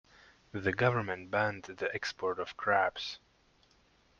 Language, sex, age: English, male, 30-39